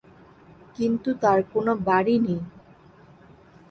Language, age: Bengali, 19-29